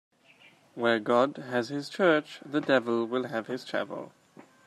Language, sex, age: English, male, 19-29